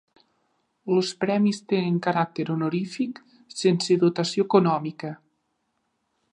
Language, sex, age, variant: Catalan, male, 19-29, Nord-Occidental